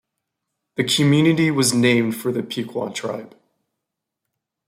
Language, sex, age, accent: English, male, 19-29, United States English